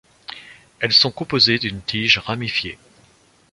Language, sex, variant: French, male, Français de métropole